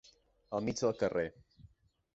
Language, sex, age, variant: Catalan, male, 30-39, Central